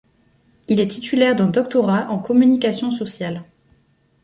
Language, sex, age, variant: French, female, 19-29, Français de métropole